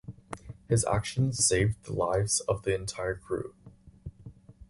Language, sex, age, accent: English, male, 19-29, Canadian English